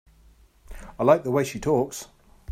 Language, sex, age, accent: English, male, 50-59, England English